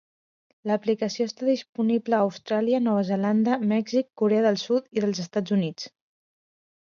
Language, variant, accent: Catalan, Central, central